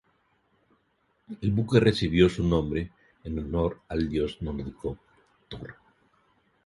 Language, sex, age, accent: Spanish, male, 50-59, Andino-Pacífico: Colombia, Perú, Ecuador, oeste de Bolivia y Venezuela andina